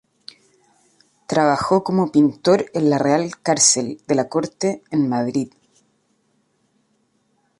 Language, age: Spanish, 40-49